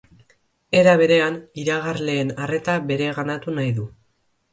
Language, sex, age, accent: Basque, male, under 19, Erdialdekoa edo Nafarra (Gipuzkoa, Nafarroa)